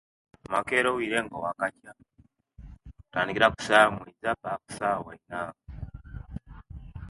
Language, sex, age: Kenyi, male, under 19